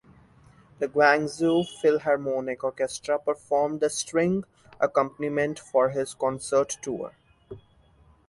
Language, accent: English, India and South Asia (India, Pakistan, Sri Lanka)